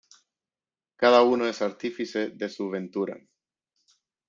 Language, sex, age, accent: Spanish, male, 30-39, América central